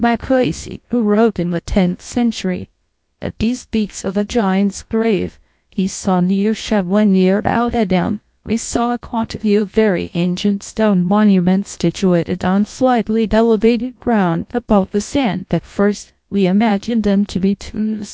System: TTS, GlowTTS